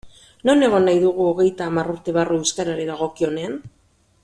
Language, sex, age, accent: Basque, female, 40-49, Mendebalekoa (Araba, Bizkaia, Gipuzkoako mendebaleko herri batzuk)